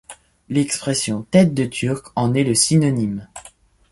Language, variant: French, Français de métropole